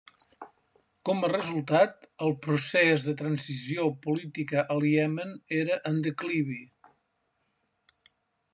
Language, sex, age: Catalan, male, 70-79